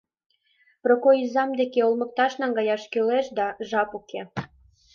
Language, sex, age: Mari, female, 19-29